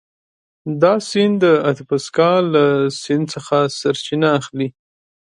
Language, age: Pashto, 19-29